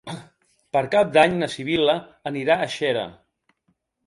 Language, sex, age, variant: Catalan, male, 50-59, Balear